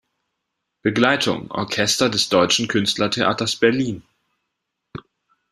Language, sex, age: German, male, 19-29